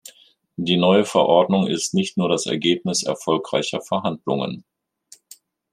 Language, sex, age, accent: German, male, 50-59, Deutschland Deutsch